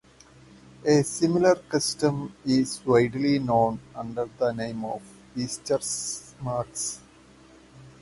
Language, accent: English, India and South Asia (India, Pakistan, Sri Lanka)